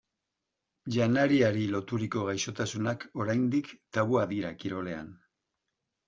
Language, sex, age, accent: Basque, male, 60-69, Mendebalekoa (Araba, Bizkaia, Gipuzkoako mendebaleko herri batzuk)